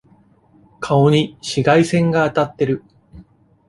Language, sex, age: Japanese, male, 40-49